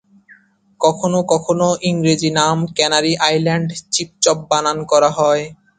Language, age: Bengali, 19-29